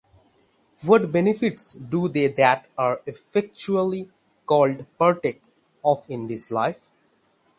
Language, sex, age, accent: English, male, under 19, India and South Asia (India, Pakistan, Sri Lanka)